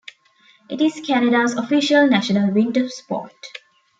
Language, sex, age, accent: English, female, 19-29, India and South Asia (India, Pakistan, Sri Lanka)